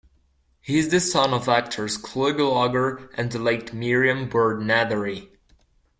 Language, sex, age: English, male, under 19